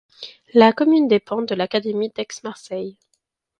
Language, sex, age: French, female, 30-39